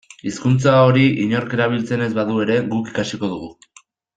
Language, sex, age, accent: Basque, male, 19-29, Erdialdekoa edo Nafarra (Gipuzkoa, Nafarroa)